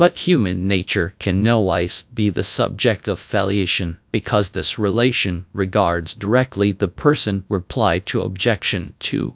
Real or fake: fake